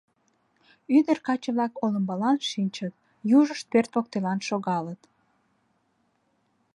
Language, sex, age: Mari, female, 19-29